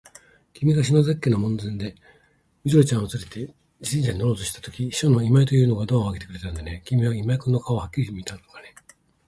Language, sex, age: Japanese, male, 50-59